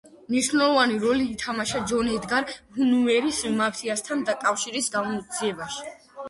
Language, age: Georgian, under 19